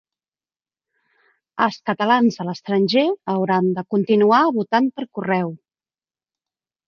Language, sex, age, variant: Catalan, female, 40-49, Central